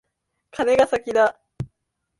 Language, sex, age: Japanese, female, 19-29